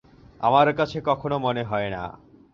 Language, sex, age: Bengali, male, 19-29